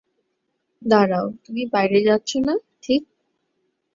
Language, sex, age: Bengali, female, 19-29